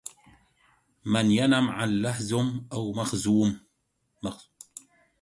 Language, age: Arabic, 40-49